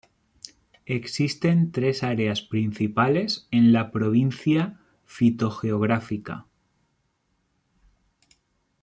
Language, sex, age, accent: Spanish, male, 19-29, España: Centro-Sur peninsular (Madrid, Toledo, Castilla-La Mancha)